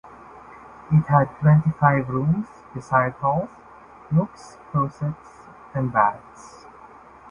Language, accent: English, Filipino